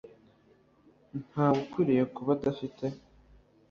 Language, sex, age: Kinyarwanda, male, under 19